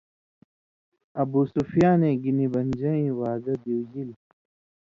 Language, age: Indus Kohistani, 19-29